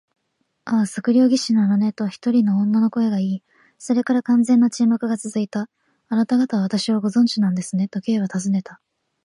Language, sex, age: Japanese, female, 19-29